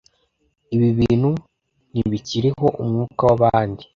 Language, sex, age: Kinyarwanda, male, under 19